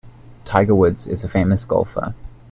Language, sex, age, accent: English, male, 19-29, England English